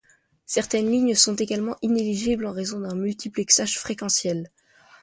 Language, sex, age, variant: French, male, under 19, Français de métropole